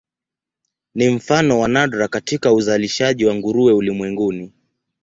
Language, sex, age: Swahili, male, 19-29